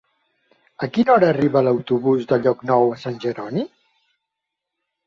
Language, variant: Catalan, Central